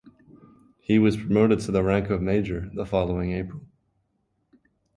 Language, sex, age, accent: English, male, 19-29, United States English